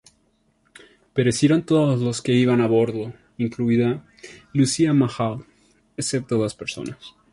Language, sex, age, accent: Spanish, male, 19-29, México